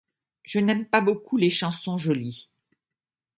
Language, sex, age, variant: French, female, 70-79, Français de métropole